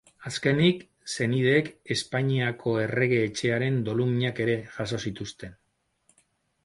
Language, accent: Basque, Mendebalekoa (Araba, Bizkaia, Gipuzkoako mendebaleko herri batzuk)